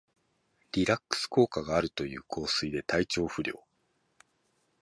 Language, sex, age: Japanese, male, 40-49